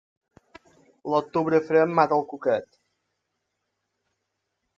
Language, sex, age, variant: Catalan, male, 19-29, Balear